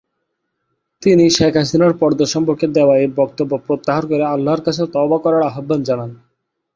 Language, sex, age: Bengali, male, 19-29